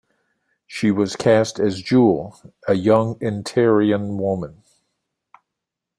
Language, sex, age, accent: English, male, 60-69, United States English